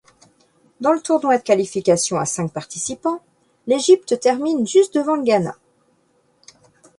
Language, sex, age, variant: French, female, 50-59, Français de métropole